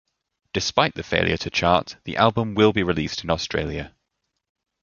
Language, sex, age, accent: English, male, 19-29, England English